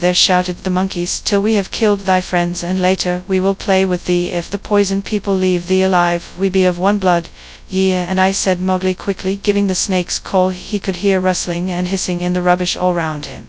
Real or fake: fake